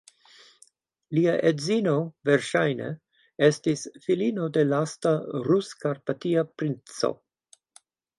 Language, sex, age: Esperanto, male, 70-79